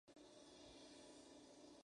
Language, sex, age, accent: Spanish, female, 19-29, México